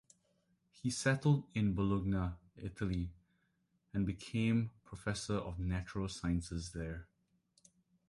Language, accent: English, Singaporean English